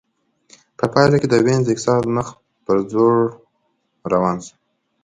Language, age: Pashto, 19-29